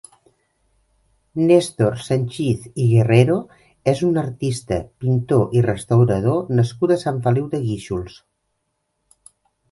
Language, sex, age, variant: Catalan, female, 50-59, Central